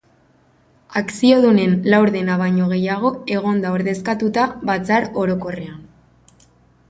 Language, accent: Basque, Erdialdekoa edo Nafarra (Gipuzkoa, Nafarroa)